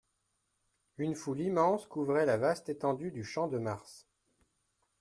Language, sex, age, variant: French, male, 30-39, Français de métropole